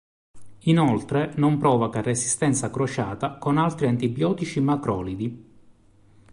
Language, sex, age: Italian, male, 30-39